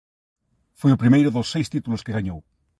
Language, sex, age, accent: Galician, male, 50-59, Normativo (estándar)